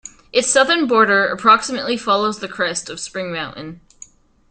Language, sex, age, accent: English, female, 19-29, United States English